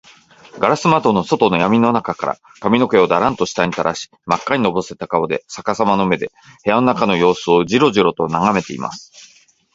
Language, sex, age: Japanese, male, 50-59